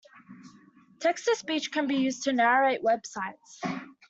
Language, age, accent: English, under 19, Australian English